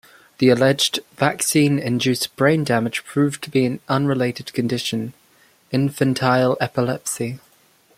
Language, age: English, under 19